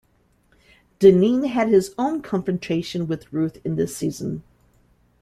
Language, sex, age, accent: English, female, 50-59, United States English